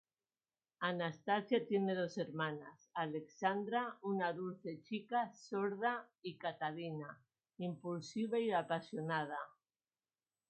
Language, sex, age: Spanish, female, 50-59